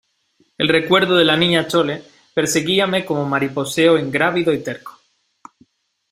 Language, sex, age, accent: Spanish, male, 19-29, España: Norte peninsular (Asturias, Castilla y León, Cantabria, País Vasco, Navarra, Aragón, La Rioja, Guadalajara, Cuenca)